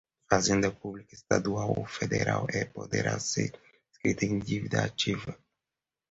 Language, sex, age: Portuguese, male, 30-39